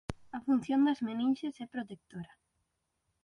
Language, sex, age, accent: Galician, female, 19-29, Atlántico (seseo e gheada)